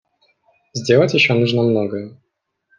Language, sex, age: Russian, male, 19-29